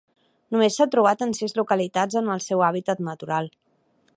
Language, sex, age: Catalan, female, 30-39